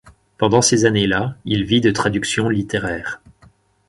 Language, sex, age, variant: French, male, 30-39, Français de métropole